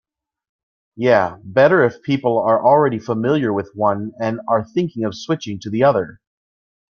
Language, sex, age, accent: English, male, 40-49, Canadian English